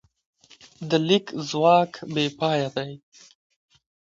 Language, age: Pashto, 30-39